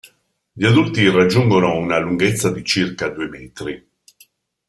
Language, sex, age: Italian, male, 60-69